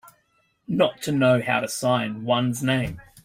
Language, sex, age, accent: English, male, 40-49, Australian English